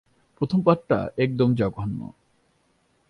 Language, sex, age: Bengali, male, 19-29